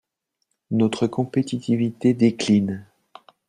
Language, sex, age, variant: French, male, 40-49, Français de métropole